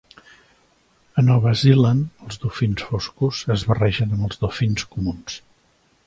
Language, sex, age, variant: Catalan, male, 60-69, Central